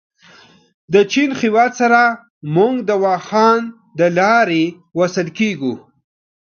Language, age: Pashto, 30-39